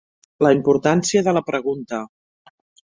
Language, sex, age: Catalan, female, 50-59